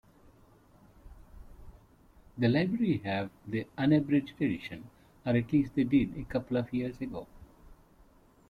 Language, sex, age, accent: English, male, 40-49, India and South Asia (India, Pakistan, Sri Lanka)